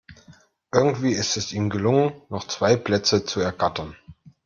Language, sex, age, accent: German, male, 30-39, Deutschland Deutsch